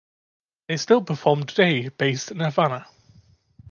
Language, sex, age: English, male, 19-29